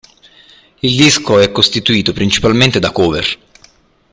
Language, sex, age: Italian, male, 30-39